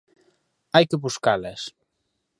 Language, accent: Galician, Oriental (común en zona oriental)